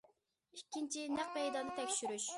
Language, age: Uyghur, 19-29